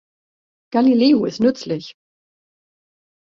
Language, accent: German, Deutschland Deutsch